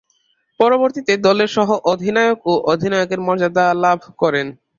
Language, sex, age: Bengali, male, under 19